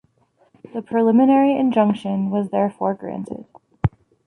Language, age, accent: English, 30-39, United States English